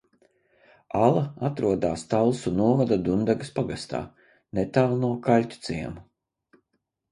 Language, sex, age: Latvian, male, 50-59